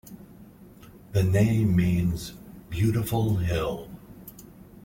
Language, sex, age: English, male, 50-59